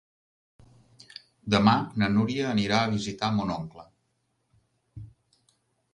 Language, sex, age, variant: Catalan, male, 50-59, Central